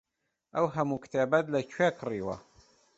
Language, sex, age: Central Kurdish, male, 30-39